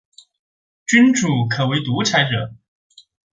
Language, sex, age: Chinese, male, 19-29